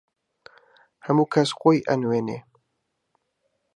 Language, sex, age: Central Kurdish, male, 19-29